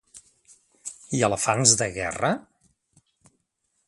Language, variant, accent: Catalan, Central, central